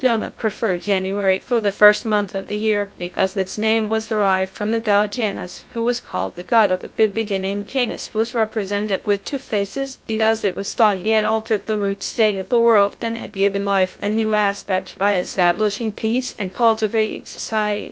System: TTS, GlowTTS